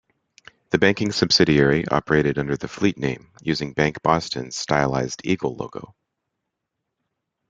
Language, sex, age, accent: English, male, 30-39, United States English